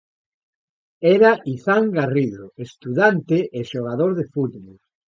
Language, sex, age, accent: Galician, male, 60-69, Atlántico (seseo e gheada)